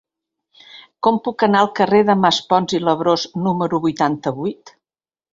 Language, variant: Catalan, Central